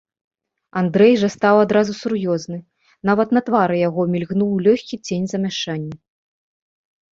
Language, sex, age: Belarusian, female, 30-39